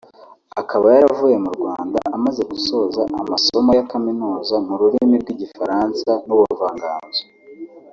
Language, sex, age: Kinyarwanda, male, under 19